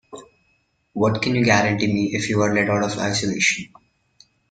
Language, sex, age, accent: English, male, 19-29, India and South Asia (India, Pakistan, Sri Lanka)